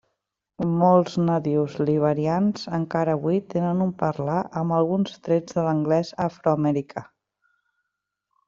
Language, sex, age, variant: Catalan, female, 19-29, Central